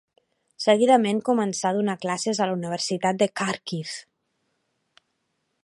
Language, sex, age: Catalan, female, 30-39